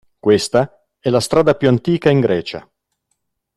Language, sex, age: Italian, male, 50-59